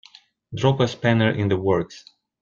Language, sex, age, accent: English, male, 30-39, United States English